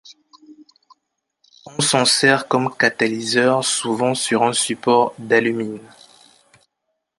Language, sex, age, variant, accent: French, male, 19-29, Français d'Afrique subsaharienne et des îles africaines, Français du Cameroun